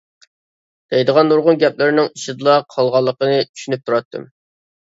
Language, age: Uyghur, 19-29